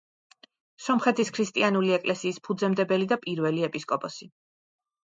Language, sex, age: Georgian, female, 40-49